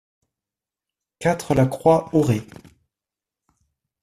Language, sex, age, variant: French, male, 30-39, Français de métropole